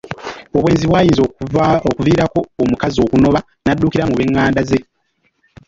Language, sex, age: Ganda, male, under 19